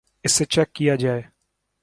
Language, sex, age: Urdu, male, 19-29